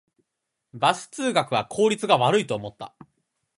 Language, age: Japanese, 19-29